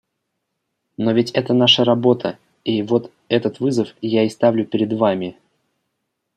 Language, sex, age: Russian, male, under 19